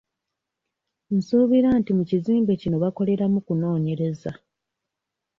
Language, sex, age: Ganda, female, 19-29